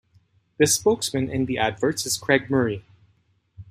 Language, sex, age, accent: English, male, 40-49, Canadian English